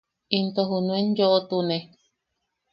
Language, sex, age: Yaqui, female, 30-39